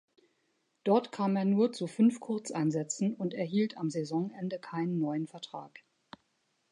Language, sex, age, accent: German, female, 50-59, Deutschland Deutsch